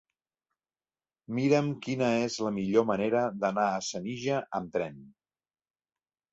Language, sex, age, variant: Catalan, male, 40-49, Central